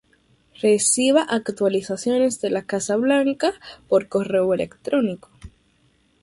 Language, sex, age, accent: Spanish, female, under 19, Caribe: Cuba, Venezuela, Puerto Rico, República Dominicana, Panamá, Colombia caribeña, México caribeño, Costa del golfo de México